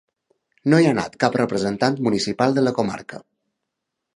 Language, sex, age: Catalan, male, 30-39